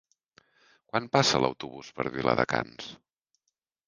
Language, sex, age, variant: Catalan, male, 30-39, Central